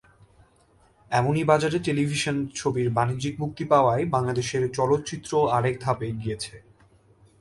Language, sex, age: Bengali, male, 19-29